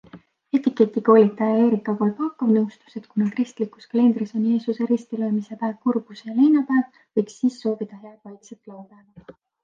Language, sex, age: Estonian, female, 19-29